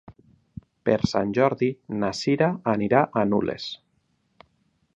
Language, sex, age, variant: Catalan, male, 40-49, Nord-Occidental